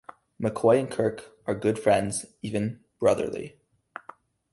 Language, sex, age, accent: English, male, 19-29, United States English